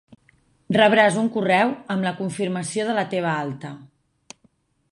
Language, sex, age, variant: Catalan, female, 40-49, Septentrional